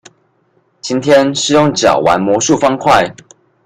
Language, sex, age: Chinese, male, 19-29